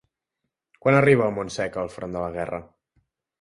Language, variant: Catalan, Central